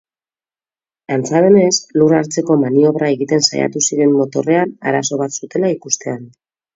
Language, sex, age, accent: Basque, female, 30-39, Mendebalekoa (Araba, Bizkaia, Gipuzkoako mendebaleko herri batzuk)